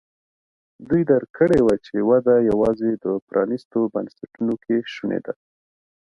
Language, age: Pashto, 30-39